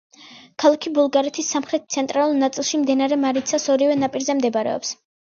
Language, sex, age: Georgian, female, under 19